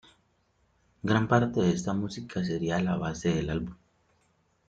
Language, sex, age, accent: Spanish, male, 30-39, Andino-Pacífico: Colombia, Perú, Ecuador, oeste de Bolivia y Venezuela andina